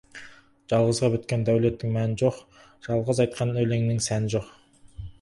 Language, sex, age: Kazakh, male, 19-29